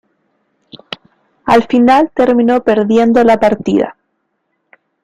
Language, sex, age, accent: Spanish, female, 19-29, Chileno: Chile, Cuyo